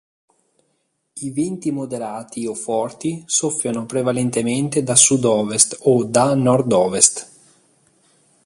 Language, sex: Italian, male